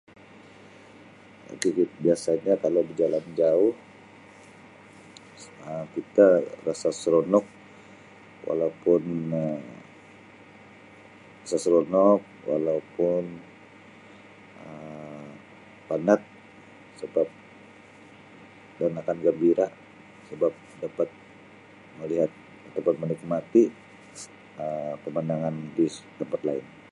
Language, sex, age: Sabah Malay, male, 40-49